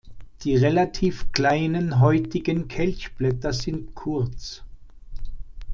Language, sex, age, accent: German, male, 60-69, Deutschland Deutsch